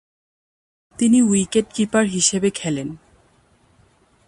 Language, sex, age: Bengali, female, 19-29